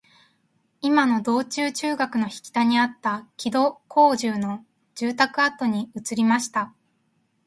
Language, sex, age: Japanese, female, 19-29